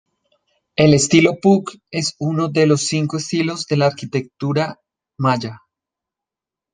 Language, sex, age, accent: Spanish, male, 30-39, Andino-Pacífico: Colombia, Perú, Ecuador, oeste de Bolivia y Venezuela andina